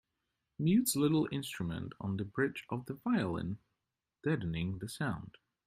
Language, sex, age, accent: English, male, 30-39, England English